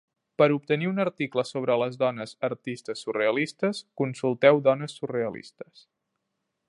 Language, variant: Catalan, Central